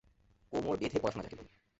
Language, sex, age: Bengali, male, 19-29